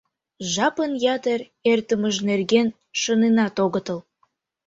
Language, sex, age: Mari, female, under 19